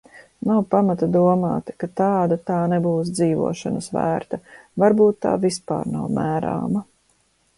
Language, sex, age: Latvian, female, 50-59